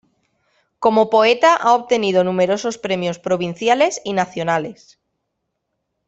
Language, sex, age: Spanish, female, 19-29